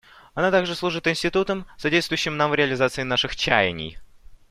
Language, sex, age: Russian, male, under 19